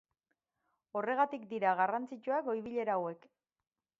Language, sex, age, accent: Basque, female, 30-39, Erdialdekoa edo Nafarra (Gipuzkoa, Nafarroa)